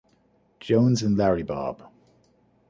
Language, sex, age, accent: English, male, 40-49, United States English